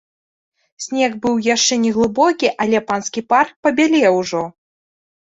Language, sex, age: Belarusian, female, 19-29